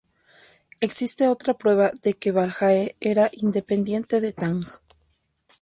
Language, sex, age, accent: Spanish, female, 30-39, México